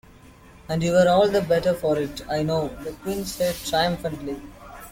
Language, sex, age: English, male, under 19